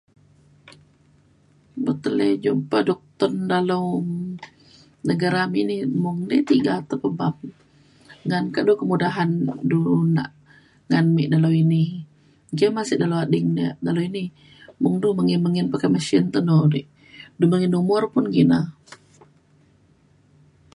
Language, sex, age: Mainstream Kenyah, female, 30-39